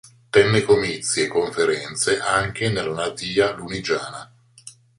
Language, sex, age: Italian, male, 60-69